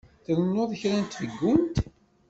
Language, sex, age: Kabyle, male, 50-59